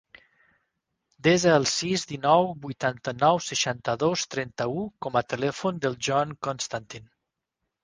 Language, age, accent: Catalan, 50-59, Tortosí